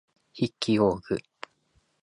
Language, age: Japanese, under 19